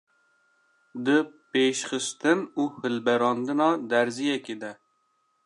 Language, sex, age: Kurdish, male, under 19